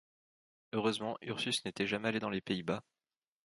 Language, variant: French, Français de métropole